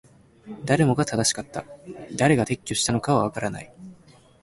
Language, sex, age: Japanese, male, 19-29